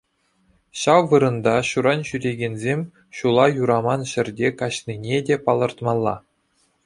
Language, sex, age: Chuvash, male, 19-29